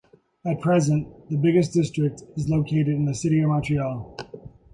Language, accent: English, United States English